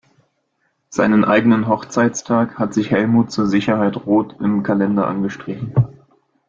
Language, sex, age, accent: German, male, 19-29, Deutschland Deutsch